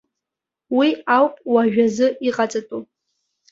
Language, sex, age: Abkhazian, female, under 19